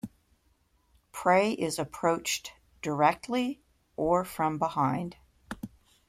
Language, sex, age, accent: English, female, 50-59, United States English